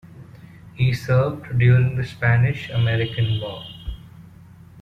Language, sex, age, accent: English, male, 19-29, India and South Asia (India, Pakistan, Sri Lanka)